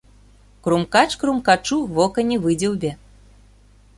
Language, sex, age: Belarusian, female, 30-39